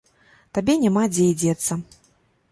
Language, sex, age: Belarusian, female, 40-49